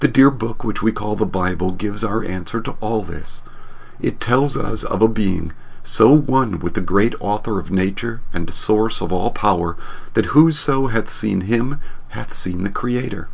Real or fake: real